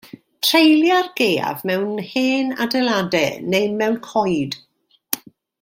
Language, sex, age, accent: Welsh, female, 60-69, Y Deyrnas Unedig Cymraeg